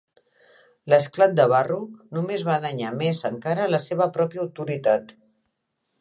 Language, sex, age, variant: Catalan, female, 60-69, Central